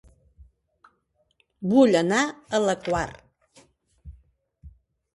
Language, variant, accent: Catalan, Central, central